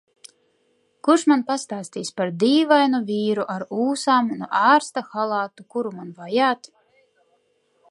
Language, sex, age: Latvian, female, 19-29